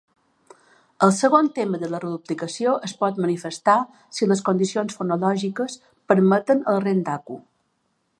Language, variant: Catalan, Balear